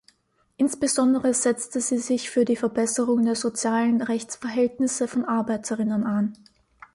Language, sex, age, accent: German, female, 19-29, Österreichisches Deutsch